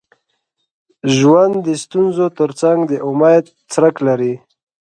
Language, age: Pashto, 19-29